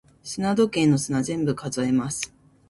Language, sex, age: Japanese, female, 30-39